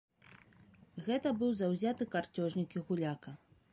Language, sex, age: Belarusian, female, 30-39